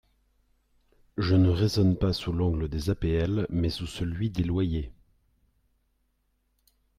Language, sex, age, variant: French, male, 30-39, Français de métropole